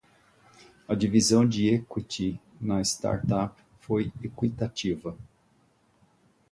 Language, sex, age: Portuguese, male, 50-59